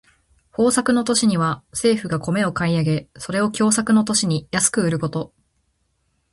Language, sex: Japanese, female